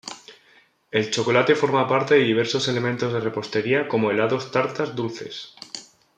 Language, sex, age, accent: Spanish, male, 19-29, España: Centro-Sur peninsular (Madrid, Toledo, Castilla-La Mancha)